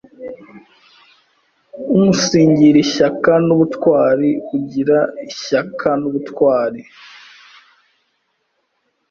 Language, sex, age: Kinyarwanda, male, 19-29